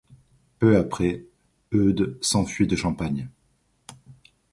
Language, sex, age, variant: French, male, 40-49, Français de métropole